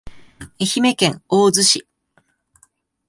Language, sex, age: Japanese, male, 19-29